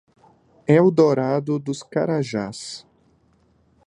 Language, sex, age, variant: Portuguese, male, 30-39, Portuguese (Brasil)